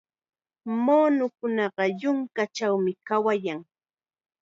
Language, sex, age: Chiquián Ancash Quechua, female, 30-39